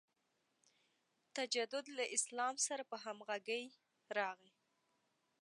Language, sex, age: Pashto, female, 19-29